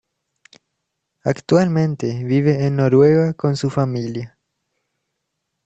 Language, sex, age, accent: Spanish, male, under 19, Rioplatense: Argentina, Uruguay, este de Bolivia, Paraguay